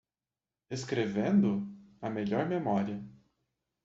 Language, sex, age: Portuguese, male, 19-29